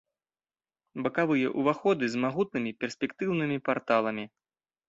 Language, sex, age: Belarusian, male, 19-29